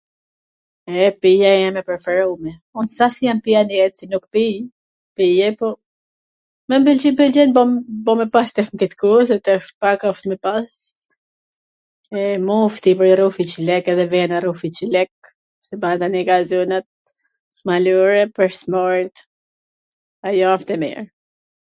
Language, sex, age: Gheg Albanian, female, 40-49